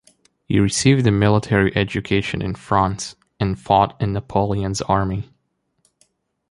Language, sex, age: English, male, 19-29